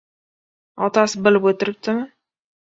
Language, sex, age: Uzbek, male, under 19